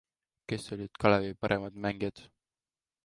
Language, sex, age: Estonian, male, 19-29